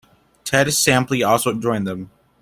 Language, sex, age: English, male, under 19